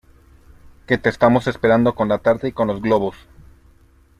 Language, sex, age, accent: Spanish, male, 19-29, México